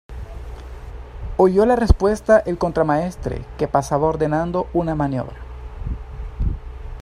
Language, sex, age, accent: Spanish, male, 19-29, América central